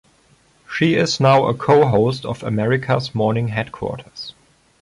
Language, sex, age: English, male, 19-29